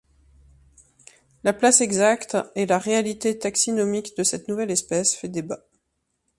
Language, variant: French, Français de métropole